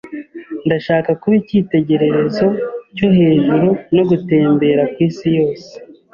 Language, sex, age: Kinyarwanda, male, 30-39